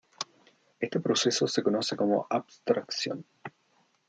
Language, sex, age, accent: Spanish, male, 19-29, Chileno: Chile, Cuyo